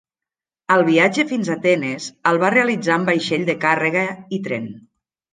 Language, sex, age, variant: Catalan, female, 40-49, Nord-Occidental